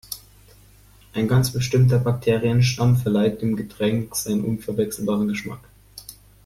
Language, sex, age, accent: German, male, under 19, Deutschland Deutsch